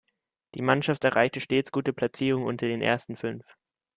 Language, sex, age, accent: German, male, 19-29, Deutschland Deutsch